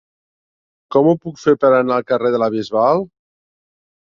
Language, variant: Catalan, Central